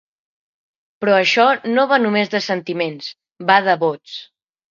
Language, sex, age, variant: Catalan, male, under 19, Central